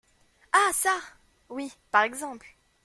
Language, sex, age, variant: French, female, under 19, Français de métropole